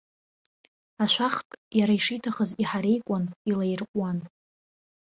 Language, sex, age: Abkhazian, female, under 19